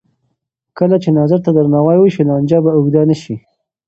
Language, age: Pashto, 19-29